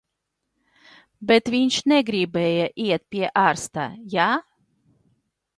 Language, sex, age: Latvian, female, 40-49